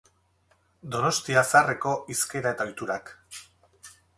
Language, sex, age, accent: Basque, male, 50-59, Erdialdekoa edo Nafarra (Gipuzkoa, Nafarroa)